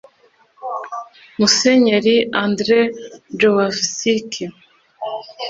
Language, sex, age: Kinyarwanda, female, 30-39